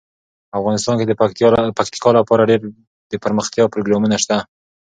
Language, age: Pashto, 19-29